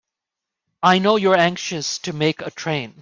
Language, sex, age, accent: English, male, 30-39, United States English